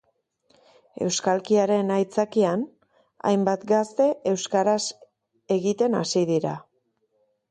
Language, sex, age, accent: Basque, female, 30-39, Mendebalekoa (Araba, Bizkaia, Gipuzkoako mendebaleko herri batzuk)